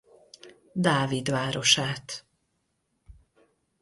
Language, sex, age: Hungarian, female, 40-49